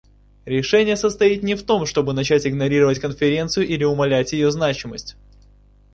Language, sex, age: Russian, male, 19-29